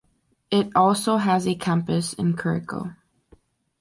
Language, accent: English, United States English